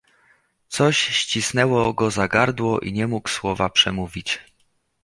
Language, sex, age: Polish, male, 30-39